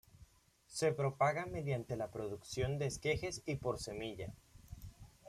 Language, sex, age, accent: Spanish, male, 19-29, Caribe: Cuba, Venezuela, Puerto Rico, República Dominicana, Panamá, Colombia caribeña, México caribeño, Costa del golfo de México